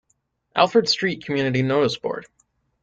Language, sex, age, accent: English, male, 19-29, United States English